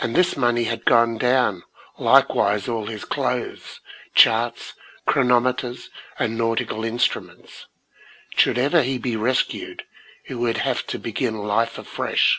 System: none